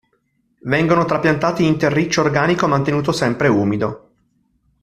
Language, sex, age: Italian, male, 40-49